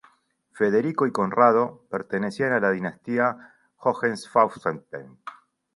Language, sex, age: Spanish, male, 40-49